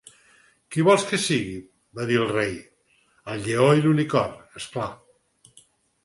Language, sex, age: Catalan, male, 60-69